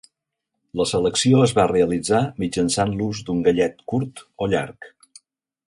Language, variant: Catalan, Central